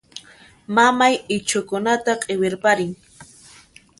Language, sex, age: Puno Quechua, female, 19-29